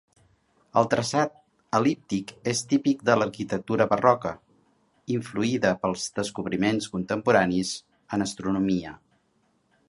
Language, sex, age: Catalan, male, 60-69